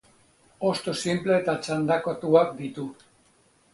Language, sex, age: Basque, male, 60-69